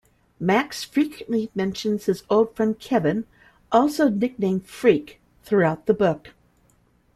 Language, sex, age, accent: English, female, 50-59, United States English